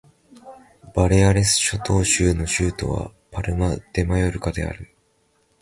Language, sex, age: Japanese, male, 19-29